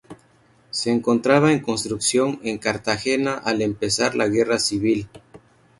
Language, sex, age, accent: Spanish, male, 30-39, México